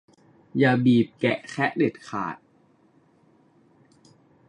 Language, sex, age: Thai, male, 19-29